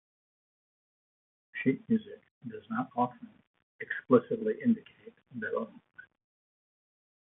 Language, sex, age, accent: English, male, 60-69, United States English